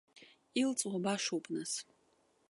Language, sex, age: Abkhazian, female, 19-29